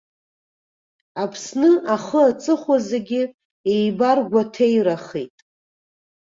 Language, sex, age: Abkhazian, female, 40-49